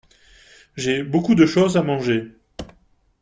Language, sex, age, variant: French, male, 40-49, Français de métropole